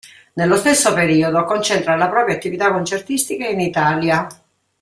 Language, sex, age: Italian, female, 60-69